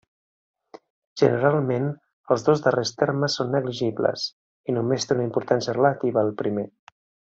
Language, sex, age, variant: Catalan, male, 40-49, Central